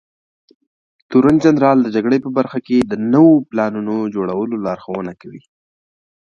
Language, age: Pashto, 19-29